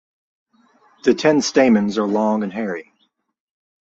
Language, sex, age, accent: English, male, 40-49, United States English